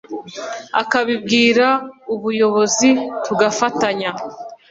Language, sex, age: Kinyarwanda, female, 30-39